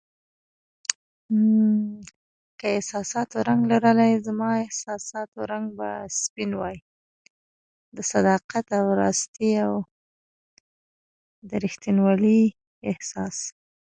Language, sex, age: Pashto, female, 19-29